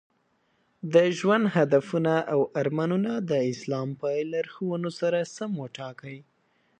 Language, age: Pashto, under 19